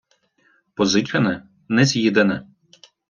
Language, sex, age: Ukrainian, male, 30-39